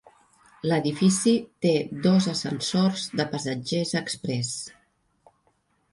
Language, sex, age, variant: Catalan, female, 50-59, Central